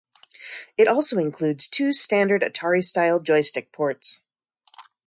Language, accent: English, United States English